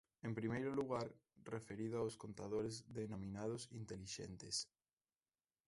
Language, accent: Galician, Normativo (estándar)